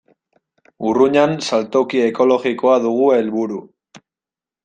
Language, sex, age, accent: Basque, male, 19-29, Mendebalekoa (Araba, Bizkaia, Gipuzkoako mendebaleko herri batzuk)